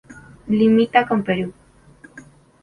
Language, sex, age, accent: Spanish, female, under 19, Andino-Pacífico: Colombia, Perú, Ecuador, oeste de Bolivia y Venezuela andina